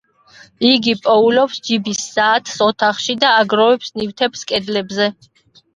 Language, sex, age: Georgian, male, 30-39